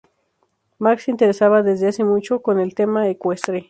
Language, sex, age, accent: Spanish, female, 19-29, México